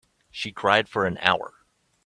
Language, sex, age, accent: English, male, 40-49, United States English